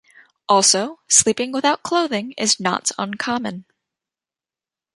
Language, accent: English, United States English